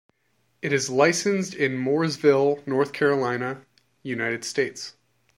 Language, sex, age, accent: English, male, 30-39, United States English